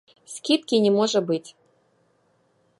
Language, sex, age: Belarusian, female, 40-49